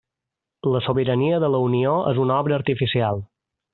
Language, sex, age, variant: Catalan, male, 19-29, Balear